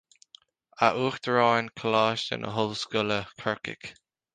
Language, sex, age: Irish, male, 19-29